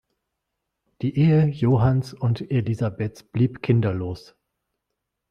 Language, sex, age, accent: German, male, 40-49, Deutschland Deutsch